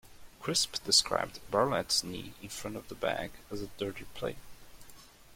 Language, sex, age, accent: English, male, 19-29, United States English